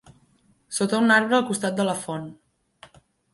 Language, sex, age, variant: Catalan, female, 19-29, Central